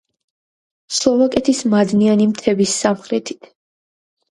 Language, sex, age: Georgian, female, under 19